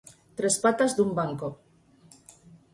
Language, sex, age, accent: Galician, female, 50-59, Normativo (estándar)